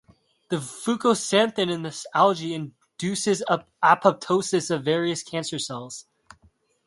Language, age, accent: English, under 19, United States English